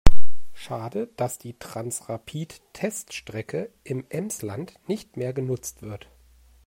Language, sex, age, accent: German, male, 40-49, Deutschland Deutsch